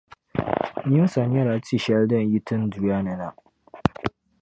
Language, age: Dagbani, 19-29